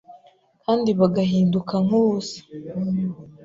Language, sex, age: Kinyarwanda, female, 19-29